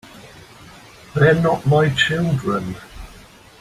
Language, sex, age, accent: English, male, 50-59, England English